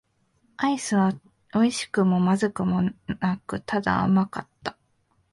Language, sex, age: Japanese, female, 19-29